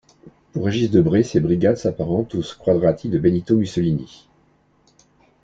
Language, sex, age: French, male, 60-69